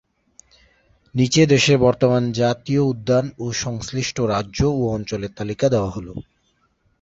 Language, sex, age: Bengali, male, 19-29